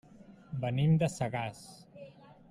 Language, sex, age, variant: Catalan, male, 30-39, Central